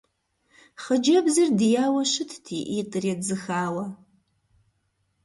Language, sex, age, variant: Kabardian, female, 40-49, Адыгэбзэ (Къэбэрдей, Кирил, Урысей)